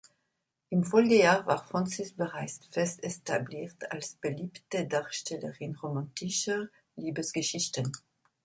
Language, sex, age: German, female, 50-59